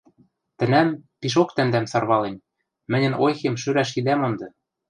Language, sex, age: Western Mari, male, 19-29